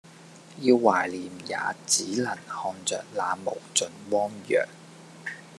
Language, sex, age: Cantonese, male, 30-39